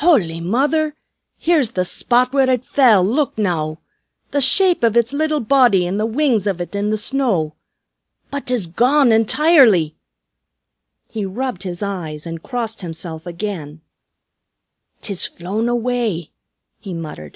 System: none